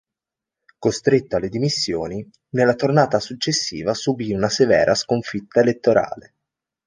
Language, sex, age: Italian, male, 19-29